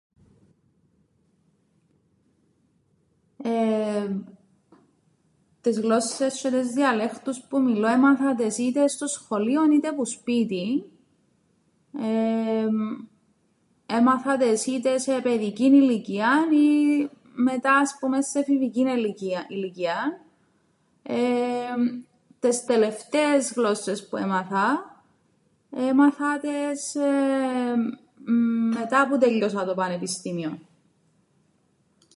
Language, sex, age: Greek, female, 30-39